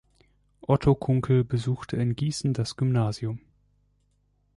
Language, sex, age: German, male, 19-29